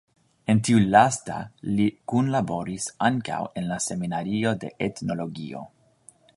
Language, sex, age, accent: Esperanto, male, 19-29, Internacia